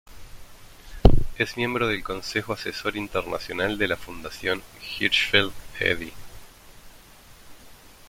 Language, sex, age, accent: Spanish, male, 30-39, Rioplatense: Argentina, Uruguay, este de Bolivia, Paraguay